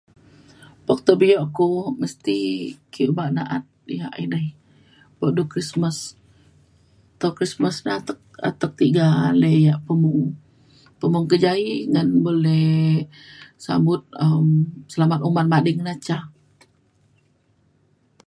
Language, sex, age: Mainstream Kenyah, female, 30-39